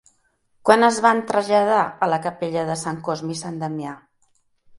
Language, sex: Catalan, female